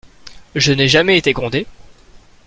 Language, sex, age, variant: French, male, 19-29, Français de métropole